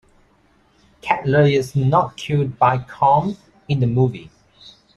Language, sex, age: English, male, 30-39